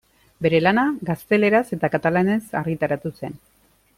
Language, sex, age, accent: Basque, female, 40-49, Erdialdekoa edo Nafarra (Gipuzkoa, Nafarroa)